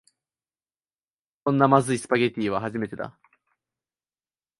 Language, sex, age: Japanese, male, 19-29